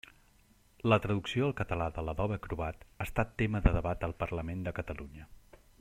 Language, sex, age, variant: Catalan, male, 50-59, Central